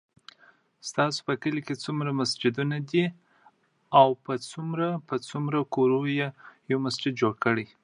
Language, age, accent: Pashto, 19-29, کندهاری لهجه